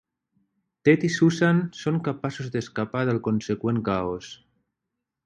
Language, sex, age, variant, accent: Catalan, male, 30-39, Nord-Occidental, nord-occidental; Lleidatà